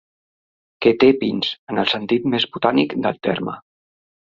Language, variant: Catalan, Central